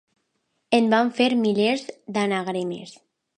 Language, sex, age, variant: Catalan, female, under 19, Alacantí